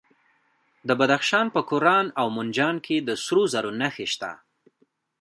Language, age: Pashto, 19-29